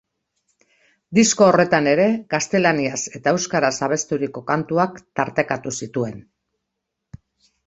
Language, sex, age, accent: Basque, female, 60-69, Mendebalekoa (Araba, Bizkaia, Gipuzkoako mendebaleko herri batzuk)